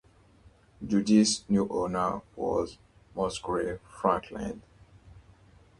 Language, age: English, 19-29